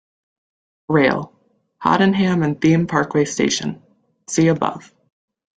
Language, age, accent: English, 19-29, United States English